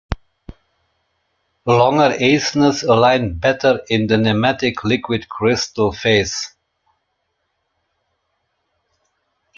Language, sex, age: English, male, 50-59